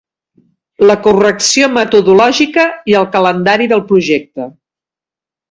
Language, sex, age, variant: Catalan, female, 50-59, Central